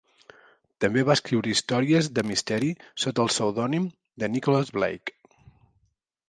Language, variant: Catalan, Central